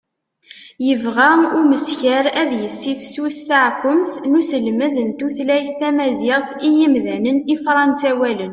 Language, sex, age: Kabyle, female, 19-29